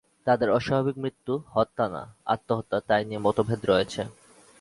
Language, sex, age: Bengali, male, 19-29